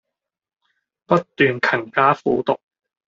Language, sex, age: Cantonese, male, 19-29